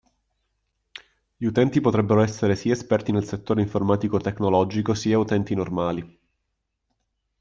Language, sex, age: Italian, male, 30-39